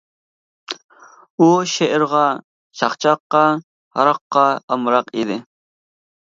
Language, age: Uyghur, 19-29